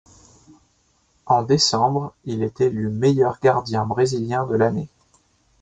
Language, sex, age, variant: French, male, 30-39, Français de métropole